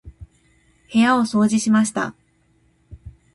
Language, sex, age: Japanese, female, 30-39